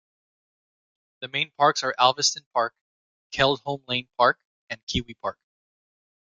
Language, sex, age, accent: English, male, 19-29, United States English